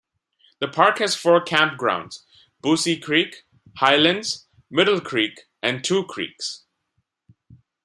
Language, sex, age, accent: English, male, under 19, India and South Asia (India, Pakistan, Sri Lanka)